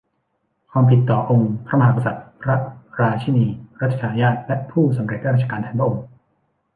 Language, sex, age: Thai, male, 19-29